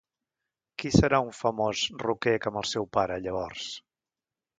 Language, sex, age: Catalan, male, 60-69